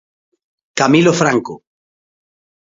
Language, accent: Galician, Normativo (estándar)